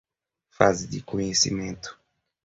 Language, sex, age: Portuguese, male, 30-39